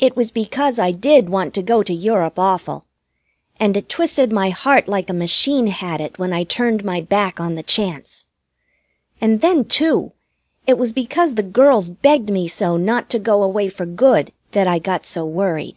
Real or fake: real